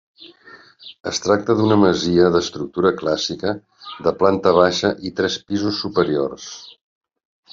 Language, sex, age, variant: Catalan, male, 60-69, Central